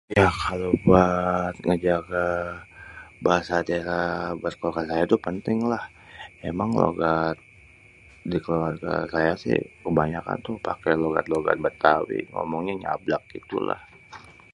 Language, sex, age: Betawi, male, 40-49